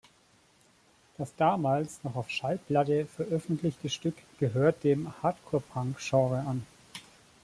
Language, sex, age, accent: German, male, 30-39, Deutschland Deutsch